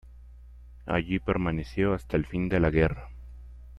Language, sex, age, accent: Spanish, male, 19-29, México